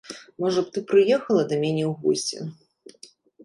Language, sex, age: Belarusian, female, 30-39